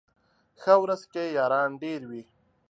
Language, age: Pashto, 19-29